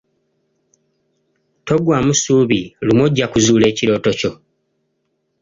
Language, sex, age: Ganda, male, 19-29